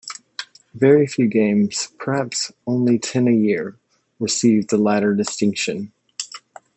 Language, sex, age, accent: English, male, 19-29, United States English